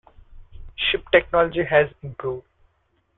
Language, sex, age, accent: English, male, 19-29, India and South Asia (India, Pakistan, Sri Lanka)